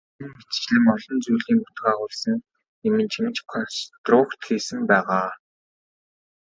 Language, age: Mongolian, 19-29